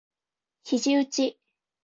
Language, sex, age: Japanese, female, 19-29